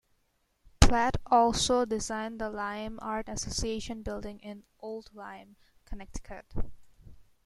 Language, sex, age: English, female, under 19